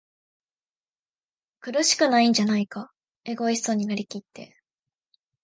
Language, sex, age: Japanese, female, 19-29